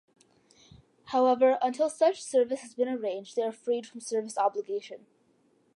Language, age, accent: English, under 19, United States English